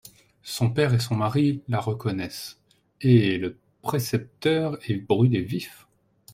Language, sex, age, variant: French, male, 30-39, Français de métropole